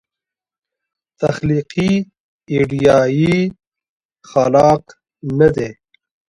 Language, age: Pashto, 19-29